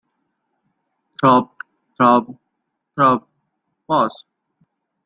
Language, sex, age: English, male, 19-29